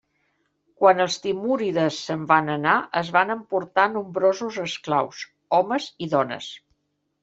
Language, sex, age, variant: Catalan, female, 60-69, Central